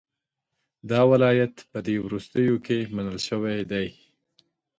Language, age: Pashto, 40-49